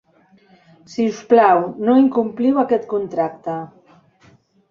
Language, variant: Catalan, Central